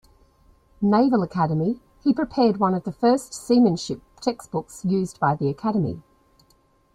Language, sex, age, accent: English, female, 50-59, Australian English